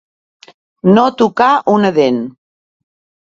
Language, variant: Catalan, Central